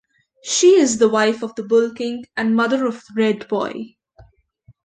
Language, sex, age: English, female, under 19